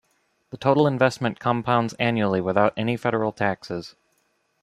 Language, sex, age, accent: English, male, 19-29, United States English